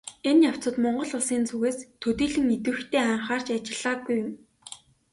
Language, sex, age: Mongolian, female, 19-29